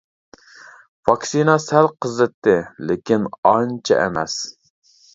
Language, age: Uyghur, 40-49